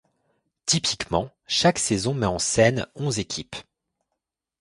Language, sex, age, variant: French, male, 19-29, Français de métropole